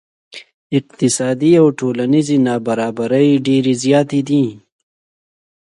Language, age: Pashto, 19-29